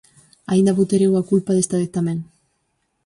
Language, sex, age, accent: Galician, female, 19-29, Oriental (común en zona oriental)